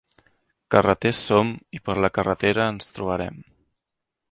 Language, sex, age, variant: Catalan, male, 19-29, Central